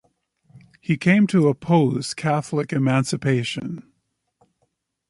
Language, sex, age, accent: English, male, 60-69, Canadian English